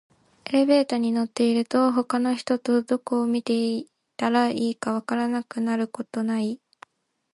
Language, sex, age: Japanese, female, 19-29